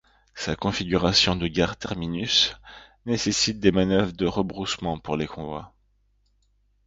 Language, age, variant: French, 40-49, Français de métropole